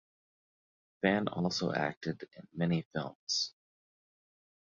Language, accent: English, United States English